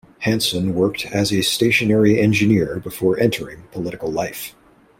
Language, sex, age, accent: English, male, 30-39, United States English